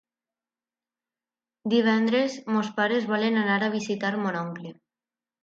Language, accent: Catalan, valencià